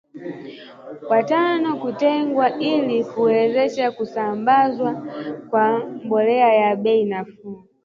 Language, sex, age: Swahili, female, 19-29